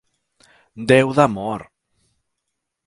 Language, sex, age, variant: Catalan, male, 40-49, Central